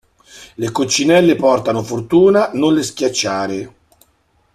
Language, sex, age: Italian, male, 40-49